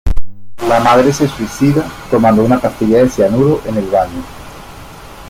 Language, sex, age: Spanish, male, 50-59